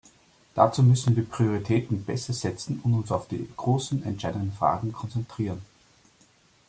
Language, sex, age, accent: German, male, 30-39, Österreichisches Deutsch